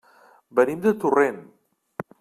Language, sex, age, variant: Catalan, male, 50-59, Central